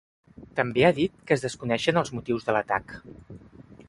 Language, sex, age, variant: Catalan, male, 30-39, Central